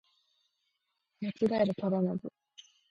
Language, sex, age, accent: Japanese, female, 19-29, 標準語